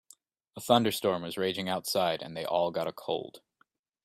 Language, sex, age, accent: English, male, 19-29, United States English